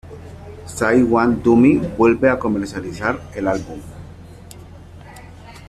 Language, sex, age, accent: Spanish, male, 40-49, Andino-Pacífico: Colombia, Perú, Ecuador, oeste de Bolivia y Venezuela andina